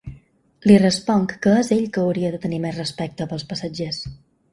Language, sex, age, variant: Catalan, female, 19-29, Balear